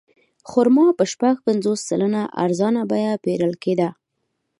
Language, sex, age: Pashto, female, 19-29